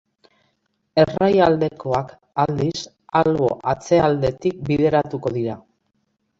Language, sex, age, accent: Basque, female, 60-69, Mendebalekoa (Araba, Bizkaia, Gipuzkoako mendebaleko herri batzuk)